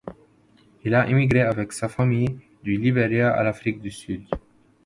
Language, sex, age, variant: French, male, 19-29, Français de métropole